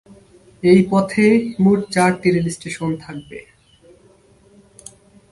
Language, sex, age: Bengali, male, 19-29